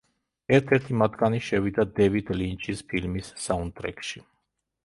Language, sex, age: Georgian, male, 50-59